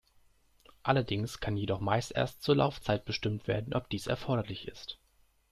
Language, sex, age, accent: German, male, under 19, Deutschland Deutsch